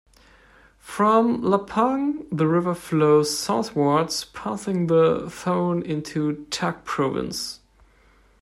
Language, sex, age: English, male, 19-29